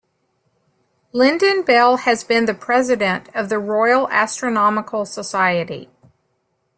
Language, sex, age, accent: English, female, 50-59, United States English